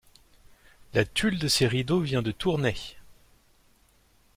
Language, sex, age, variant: French, male, 30-39, Français de métropole